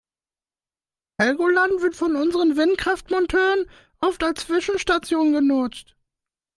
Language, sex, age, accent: German, male, 19-29, Deutschland Deutsch